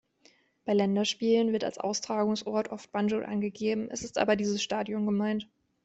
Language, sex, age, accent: German, female, 19-29, Deutschland Deutsch